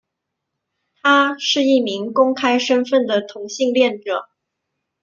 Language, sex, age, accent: Chinese, female, 19-29, 出生地：广东省